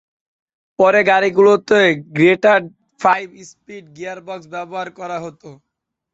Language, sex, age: Bengali, male, 19-29